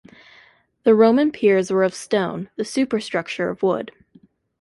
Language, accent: English, United States English